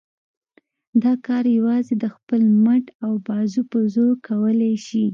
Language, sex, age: Pashto, female, 19-29